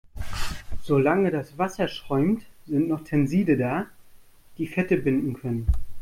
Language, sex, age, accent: German, male, 30-39, Deutschland Deutsch